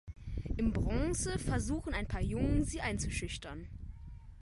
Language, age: German, 19-29